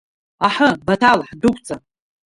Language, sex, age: Abkhazian, female, 40-49